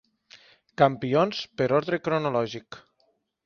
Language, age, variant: Catalan, 30-39, Nord-Occidental